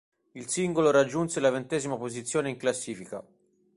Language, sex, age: Italian, male, 40-49